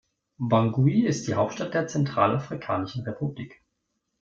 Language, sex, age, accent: German, male, 30-39, Deutschland Deutsch